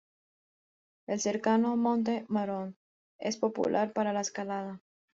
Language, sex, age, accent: Spanish, female, 19-29, Andino-Pacífico: Colombia, Perú, Ecuador, oeste de Bolivia y Venezuela andina